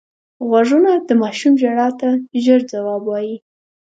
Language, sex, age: Pashto, female, under 19